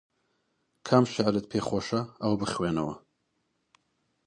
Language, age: Central Kurdish, 30-39